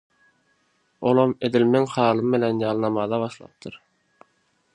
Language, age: Turkmen, 19-29